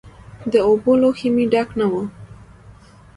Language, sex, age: Pashto, female, 19-29